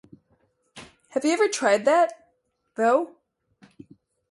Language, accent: English, United States English